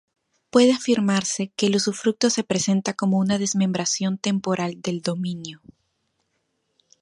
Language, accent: Spanish, Andino-Pacífico: Colombia, Perú, Ecuador, oeste de Bolivia y Venezuela andina